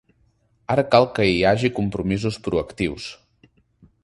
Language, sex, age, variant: Catalan, male, 30-39, Central